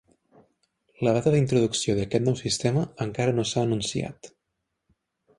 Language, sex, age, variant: Catalan, male, 19-29, Central